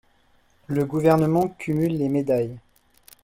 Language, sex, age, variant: French, male, 19-29, Français de métropole